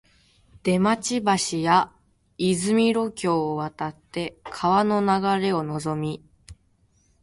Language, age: Japanese, 19-29